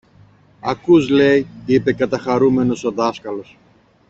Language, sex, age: Greek, male, 40-49